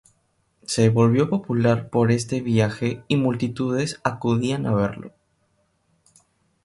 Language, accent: Spanish, Peru